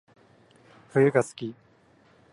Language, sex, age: Japanese, male, 19-29